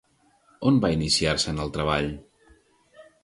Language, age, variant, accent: Catalan, 40-49, Central, central